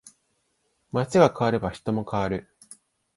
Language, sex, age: Japanese, male, 19-29